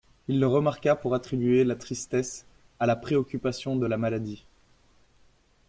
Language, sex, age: French, male, 19-29